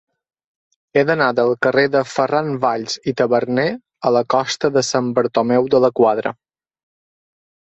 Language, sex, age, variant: Catalan, male, 30-39, Balear